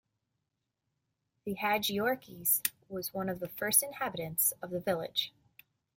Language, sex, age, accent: English, female, 30-39, United States English